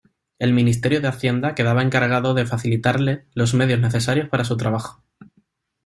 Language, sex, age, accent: Spanish, male, 30-39, España: Sur peninsular (Andalucia, Extremadura, Murcia)